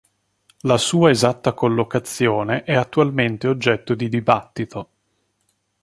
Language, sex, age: Italian, male, 30-39